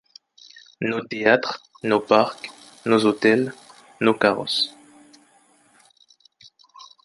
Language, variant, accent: French, Français d'Afrique subsaharienne et des îles africaines, Français du Cameroun